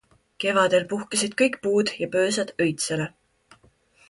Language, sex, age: Estonian, female, 19-29